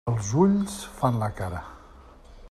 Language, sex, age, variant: Catalan, male, 60-69, Central